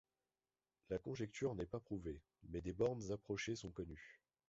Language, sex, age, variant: French, male, 30-39, Français de métropole